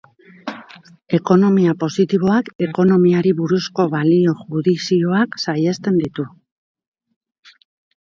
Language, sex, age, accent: Basque, female, 40-49, Mendebalekoa (Araba, Bizkaia, Gipuzkoako mendebaleko herri batzuk)